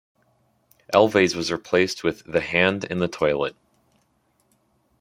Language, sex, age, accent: English, male, 19-29, United States English